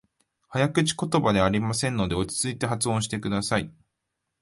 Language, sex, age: Japanese, male, 19-29